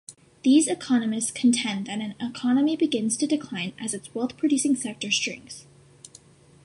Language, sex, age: English, female, under 19